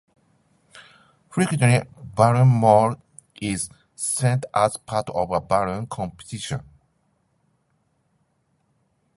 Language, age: English, 50-59